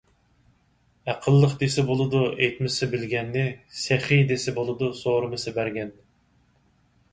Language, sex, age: Uyghur, male, 30-39